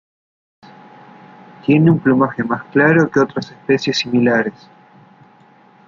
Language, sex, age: Spanish, male, 40-49